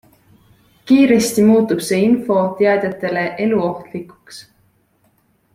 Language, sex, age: Estonian, female, 19-29